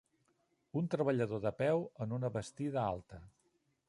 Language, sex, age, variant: Catalan, male, 50-59, Central